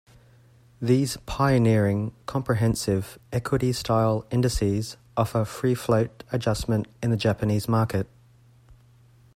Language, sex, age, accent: English, male, 30-39, Australian English